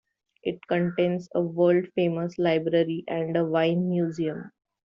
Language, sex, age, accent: English, female, 30-39, India and South Asia (India, Pakistan, Sri Lanka)